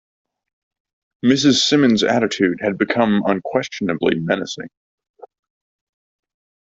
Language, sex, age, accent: English, male, 19-29, United States English